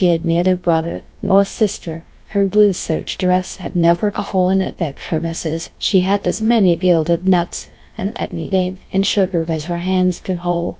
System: TTS, GlowTTS